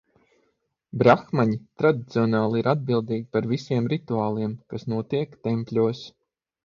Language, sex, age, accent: Latvian, male, 30-39, Dzimtā valoda